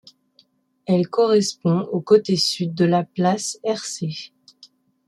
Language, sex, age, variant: French, female, 19-29, Français de métropole